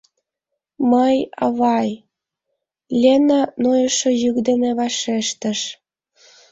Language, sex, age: Mari, female, 19-29